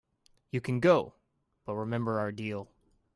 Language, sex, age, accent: English, male, 19-29, United States English